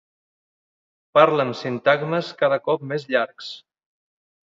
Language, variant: Catalan, Central